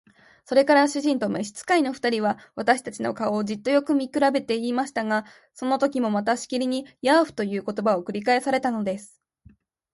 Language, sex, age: Japanese, female, 19-29